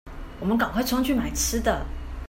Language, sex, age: Chinese, female, 30-39